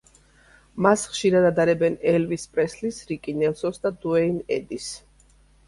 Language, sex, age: Georgian, female, 50-59